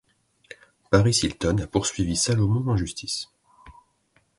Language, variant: French, Français de métropole